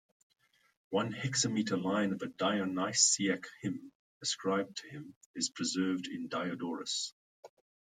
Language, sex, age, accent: English, male, 50-59, Southern African (South Africa, Zimbabwe, Namibia)